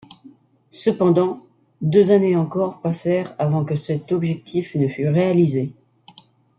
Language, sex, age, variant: French, male, under 19, Français de métropole